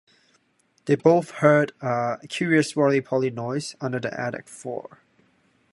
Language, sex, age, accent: English, male, 19-29, United States English